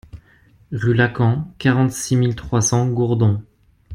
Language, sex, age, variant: French, male, 19-29, Français de métropole